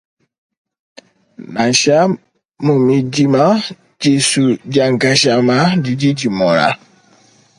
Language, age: Luba-Lulua, 30-39